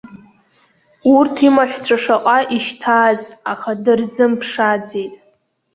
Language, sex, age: Abkhazian, female, under 19